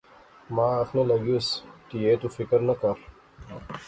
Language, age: Pahari-Potwari, 30-39